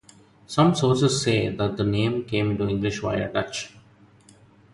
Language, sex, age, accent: English, male, 30-39, India and South Asia (India, Pakistan, Sri Lanka)